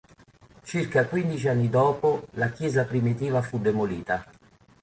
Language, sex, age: Italian, male, 50-59